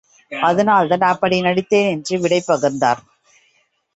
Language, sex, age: Tamil, female, 30-39